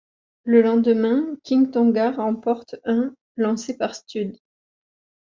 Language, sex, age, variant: French, female, 30-39, Français de métropole